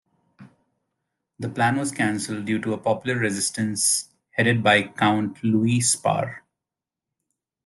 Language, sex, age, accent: English, male, 30-39, India and South Asia (India, Pakistan, Sri Lanka)